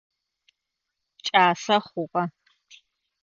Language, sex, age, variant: Adyghe, female, 30-39, Адыгабзэ (Кирил, пстэумэ зэдыряе)